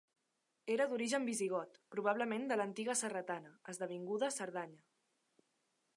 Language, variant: Catalan, Central